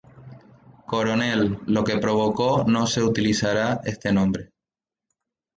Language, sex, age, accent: Spanish, male, 19-29, España: Islas Canarias